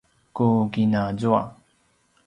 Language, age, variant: Paiwan, 30-39, pinayuanan a kinaikacedasan (東排灣語)